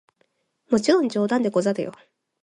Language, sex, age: Japanese, female, 19-29